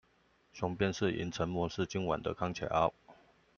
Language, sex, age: Chinese, male, 40-49